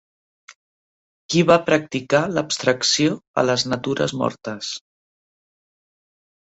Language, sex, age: Catalan, female, 60-69